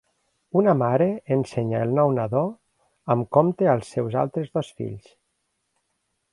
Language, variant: Catalan, Nord-Occidental